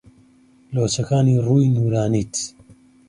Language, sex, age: Central Kurdish, male, 30-39